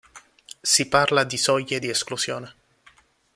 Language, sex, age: Italian, male, under 19